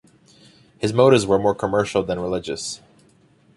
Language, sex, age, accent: English, male, 19-29, United States English